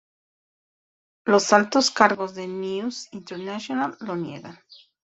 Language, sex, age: Spanish, female, 40-49